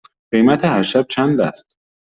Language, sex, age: Persian, male, 19-29